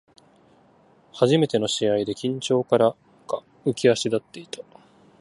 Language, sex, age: Japanese, male, under 19